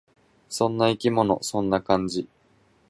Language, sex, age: Japanese, male, 19-29